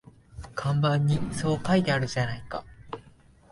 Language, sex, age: Japanese, male, 19-29